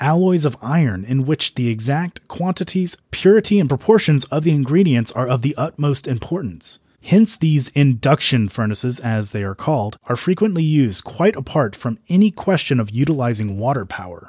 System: none